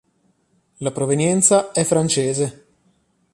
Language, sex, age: Italian, male, 30-39